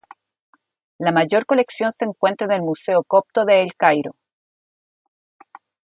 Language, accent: Spanish, Chileno: Chile, Cuyo